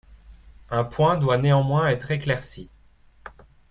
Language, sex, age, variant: French, male, 30-39, Français de métropole